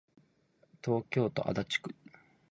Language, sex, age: Japanese, male, 19-29